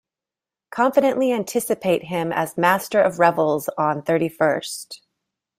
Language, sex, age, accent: English, female, 40-49, United States English